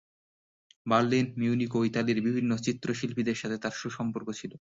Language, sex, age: Bengali, male, 19-29